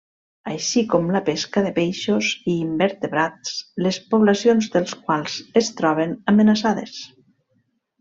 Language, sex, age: Catalan, female, 40-49